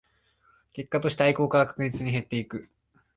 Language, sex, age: Japanese, male, 19-29